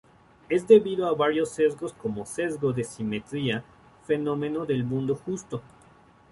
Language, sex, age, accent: Spanish, male, 19-29, México